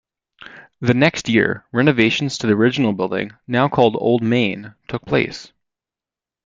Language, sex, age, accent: English, male, under 19, United States English